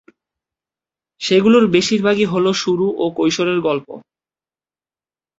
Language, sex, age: Bengali, male, 19-29